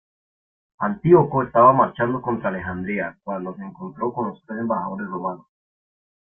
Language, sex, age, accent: Spanish, male, 19-29, América central